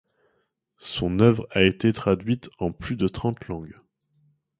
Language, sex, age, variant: French, male, 30-39, Français de métropole